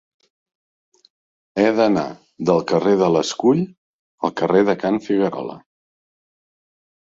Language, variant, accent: Catalan, Central, central